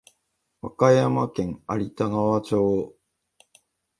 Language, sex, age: Japanese, male, 40-49